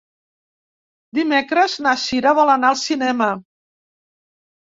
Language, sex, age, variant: Catalan, female, 70-79, Central